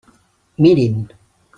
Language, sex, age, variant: Catalan, male, 30-39, Central